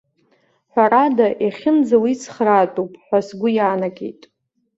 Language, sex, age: Abkhazian, female, 40-49